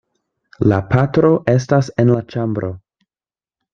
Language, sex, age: Esperanto, male, 19-29